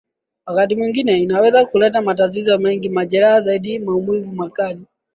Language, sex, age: Swahili, male, 19-29